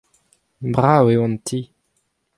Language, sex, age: Breton, male, 19-29